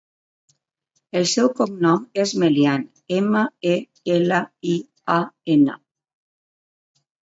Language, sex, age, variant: Catalan, female, 50-59, Valencià meridional